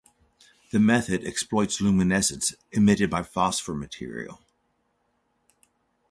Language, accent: English, United States English